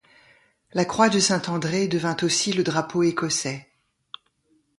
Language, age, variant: French, 60-69, Français de métropole